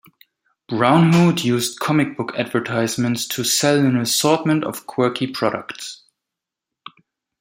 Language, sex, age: English, male, 19-29